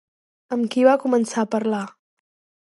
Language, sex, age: Catalan, female, 19-29